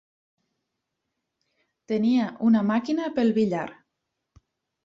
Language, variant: Catalan, Nord-Occidental